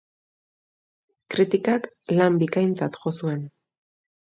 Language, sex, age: Basque, female, 30-39